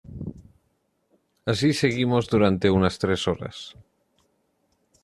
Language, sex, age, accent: Spanish, male, 19-29, España: Sur peninsular (Andalucia, Extremadura, Murcia)